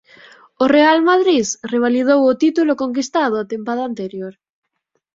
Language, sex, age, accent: Galician, female, 19-29, Atlántico (seseo e gheada)